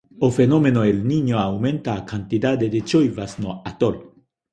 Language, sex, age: Galician, male, 40-49